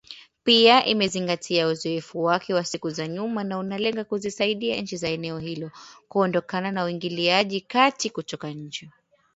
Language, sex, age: Swahili, female, 19-29